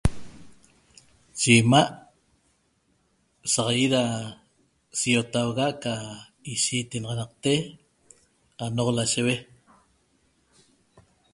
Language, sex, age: Toba, female, 50-59